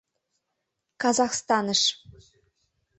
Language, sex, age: Mari, female, under 19